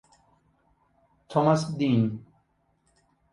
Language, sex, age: Italian, male, 50-59